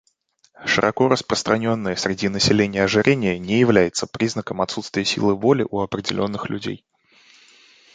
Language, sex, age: Russian, male, 19-29